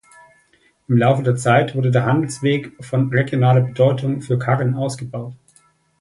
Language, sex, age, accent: German, male, 30-39, Deutschland Deutsch